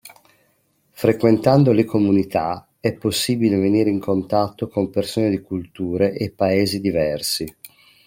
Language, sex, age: Italian, male, 50-59